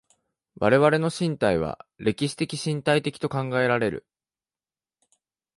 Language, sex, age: Japanese, male, 19-29